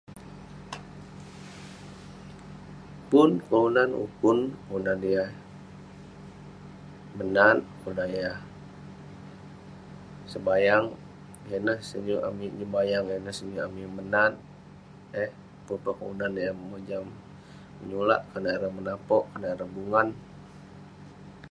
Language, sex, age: Western Penan, male, 19-29